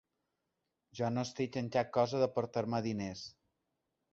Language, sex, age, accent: Catalan, male, 40-49, balear; central